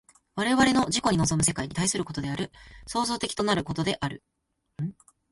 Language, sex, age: Japanese, male, 19-29